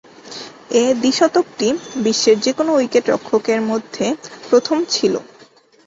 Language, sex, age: Bengali, female, under 19